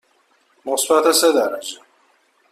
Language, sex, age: Persian, male, 19-29